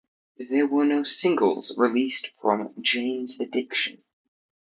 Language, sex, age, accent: English, female, under 19, United States English; Australian English